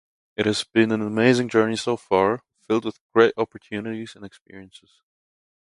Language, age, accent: English, 19-29, United States English